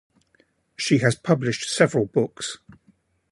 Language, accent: English, England English